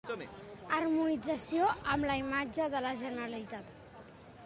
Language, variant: Catalan, Central